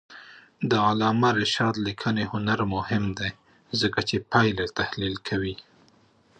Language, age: Pashto, 30-39